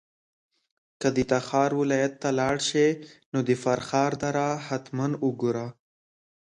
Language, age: Pashto, under 19